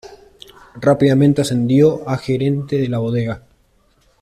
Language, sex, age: Spanish, male, 30-39